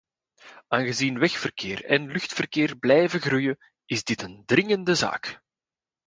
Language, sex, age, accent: Dutch, male, 40-49, Belgisch Nederlands